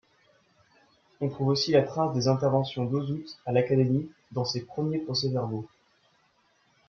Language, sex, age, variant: French, male, 19-29, Français de métropole